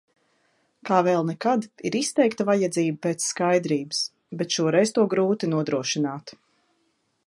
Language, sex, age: Latvian, female, 40-49